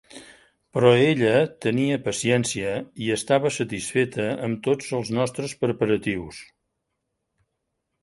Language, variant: Catalan, Central